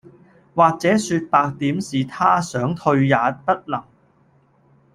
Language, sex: Cantonese, male